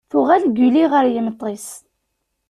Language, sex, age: Kabyle, female, 19-29